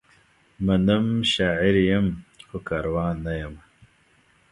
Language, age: Pashto, 30-39